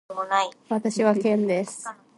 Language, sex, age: Japanese, female, 19-29